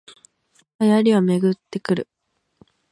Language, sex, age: Japanese, female, 19-29